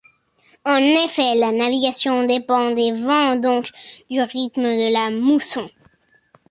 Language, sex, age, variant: French, male, under 19, Français de métropole